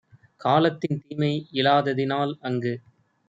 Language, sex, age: Tamil, male, 30-39